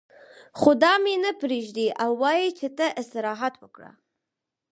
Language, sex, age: Pashto, female, under 19